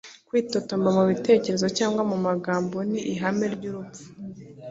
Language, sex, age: Kinyarwanda, female, 19-29